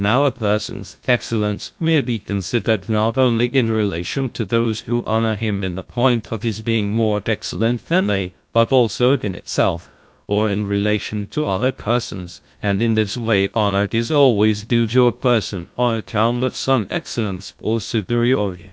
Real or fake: fake